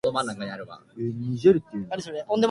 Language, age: Japanese, 19-29